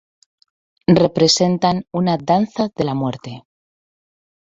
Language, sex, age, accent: Spanish, female, 30-39, España: Centro-Sur peninsular (Madrid, Toledo, Castilla-La Mancha)